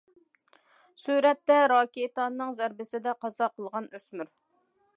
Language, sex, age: Uyghur, female, 30-39